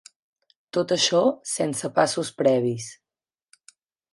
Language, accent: Catalan, gironí